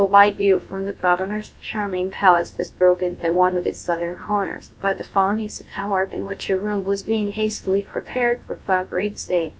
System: TTS, GlowTTS